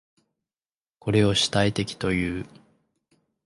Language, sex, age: Japanese, male, 19-29